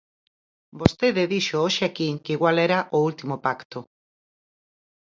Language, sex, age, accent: Galician, female, 40-49, Oriental (común en zona oriental)